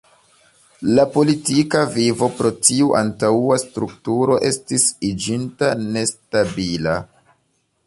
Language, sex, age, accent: Esperanto, male, 19-29, Internacia